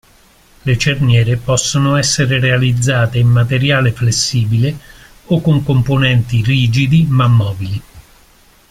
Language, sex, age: Italian, male, 50-59